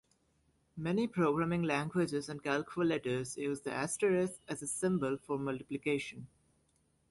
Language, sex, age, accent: English, male, 19-29, England English